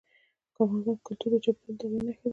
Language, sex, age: Pashto, female, 19-29